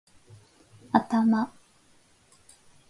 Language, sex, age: Japanese, female, 30-39